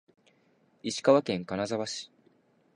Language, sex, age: Japanese, male, 19-29